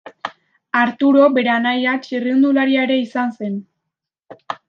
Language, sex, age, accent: Basque, female, under 19, Mendebalekoa (Araba, Bizkaia, Gipuzkoako mendebaleko herri batzuk)